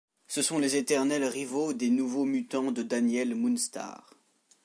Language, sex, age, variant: French, male, under 19, Français de métropole